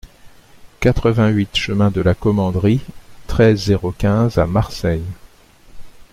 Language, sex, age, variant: French, male, 60-69, Français de métropole